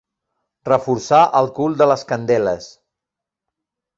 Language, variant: Catalan, Central